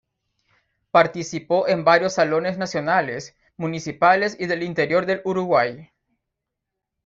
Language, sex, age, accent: Spanish, male, 19-29, América central